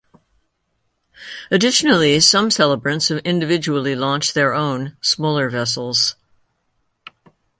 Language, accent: English, United States English